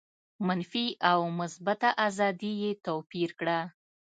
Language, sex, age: Pashto, female, 30-39